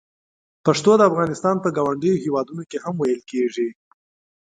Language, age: Pashto, 19-29